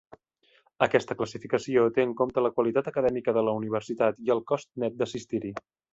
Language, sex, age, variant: Catalan, male, 19-29, Central